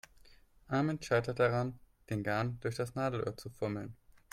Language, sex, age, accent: German, male, 19-29, Deutschland Deutsch